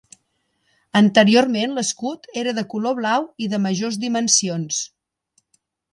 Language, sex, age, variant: Catalan, female, 50-59, Septentrional